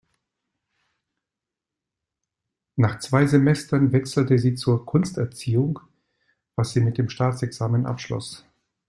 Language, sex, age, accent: German, male, 50-59, Deutschland Deutsch